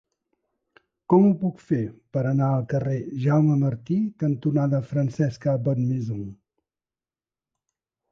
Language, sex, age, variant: Catalan, male, 60-69, Central